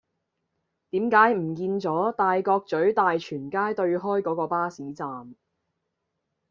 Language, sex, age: Cantonese, female, 19-29